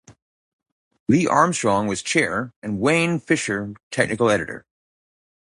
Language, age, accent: English, 40-49, United States English